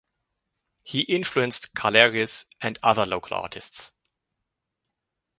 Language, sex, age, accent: English, male, 40-49, United States English